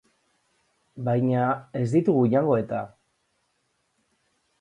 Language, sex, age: Basque, male, 40-49